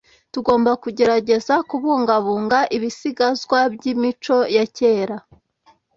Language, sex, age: Kinyarwanda, female, 19-29